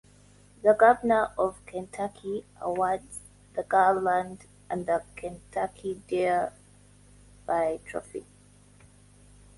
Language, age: English, 19-29